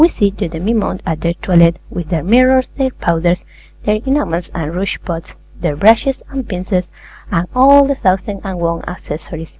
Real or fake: real